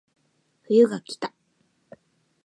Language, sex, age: Japanese, female, 19-29